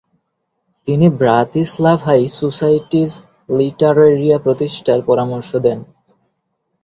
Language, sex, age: Bengali, male, 19-29